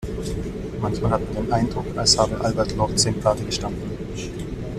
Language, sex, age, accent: German, male, 19-29, Deutschland Deutsch